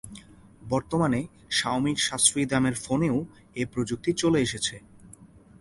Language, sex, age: Bengali, male, 19-29